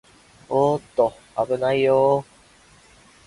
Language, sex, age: Japanese, male, 19-29